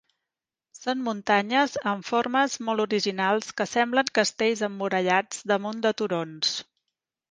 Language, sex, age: Catalan, female, 30-39